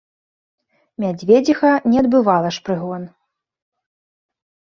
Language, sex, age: Belarusian, female, 19-29